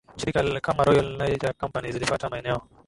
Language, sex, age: Swahili, male, 19-29